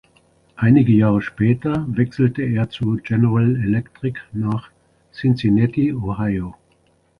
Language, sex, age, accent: German, male, 60-69, Deutschland Deutsch